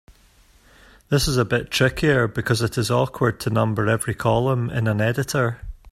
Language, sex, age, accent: English, male, 40-49, Scottish English